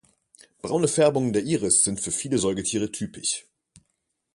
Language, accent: German, Deutschland Deutsch